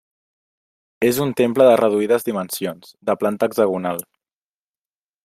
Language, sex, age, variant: Catalan, male, under 19, Central